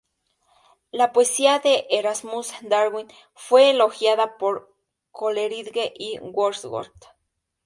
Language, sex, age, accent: Spanish, female, under 19, México